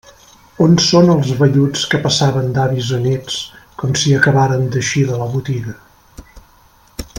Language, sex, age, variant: Catalan, male, 50-59, Central